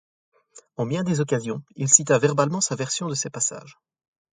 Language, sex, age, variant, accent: French, male, 30-39, Français d'Europe, Français de Belgique